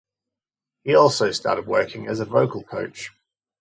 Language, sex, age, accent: English, male, 30-39, Australian English